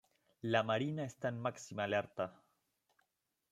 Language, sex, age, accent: Spanish, male, 30-39, Rioplatense: Argentina, Uruguay, este de Bolivia, Paraguay